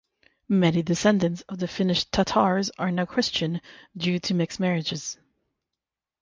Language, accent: English, United States English; Canadian English